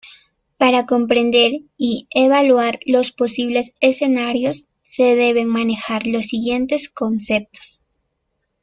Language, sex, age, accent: Spanish, female, 19-29, América central